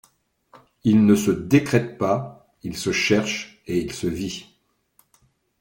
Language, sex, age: French, male, 50-59